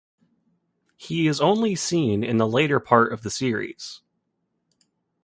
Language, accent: English, United States English